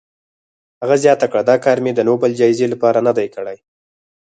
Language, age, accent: Pashto, 19-29, پکتیا ولایت، احمدزی